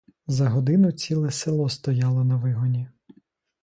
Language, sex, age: Ukrainian, male, 30-39